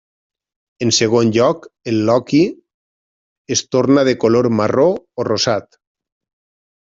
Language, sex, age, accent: Catalan, male, 40-49, valencià